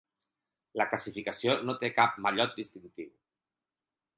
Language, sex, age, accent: Catalan, male, 40-49, valencià